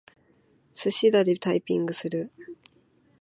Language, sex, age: Japanese, female, 19-29